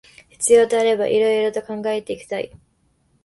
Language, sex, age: Japanese, female, under 19